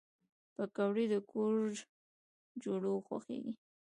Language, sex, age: Pashto, female, 19-29